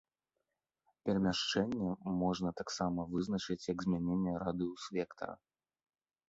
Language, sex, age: Belarusian, male, 30-39